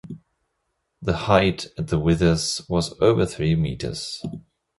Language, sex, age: English, male, 30-39